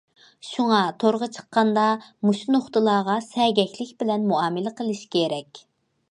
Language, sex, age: Uyghur, female, 19-29